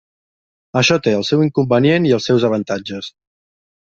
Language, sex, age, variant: Catalan, male, 19-29, Central